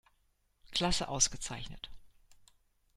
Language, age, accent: German, 60-69, Deutschland Deutsch